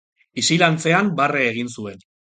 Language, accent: Basque, Erdialdekoa edo Nafarra (Gipuzkoa, Nafarroa)